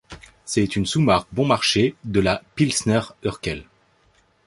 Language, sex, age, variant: French, male, 19-29, Français de métropole